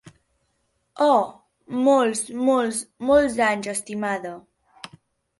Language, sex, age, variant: Catalan, female, under 19, Central